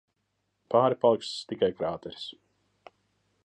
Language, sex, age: Latvian, male, 30-39